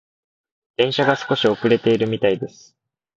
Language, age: Japanese, 19-29